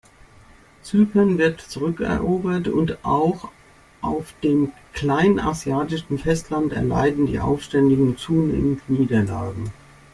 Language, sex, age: German, female, 60-69